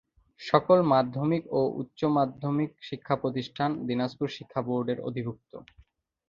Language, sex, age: Bengali, male, 19-29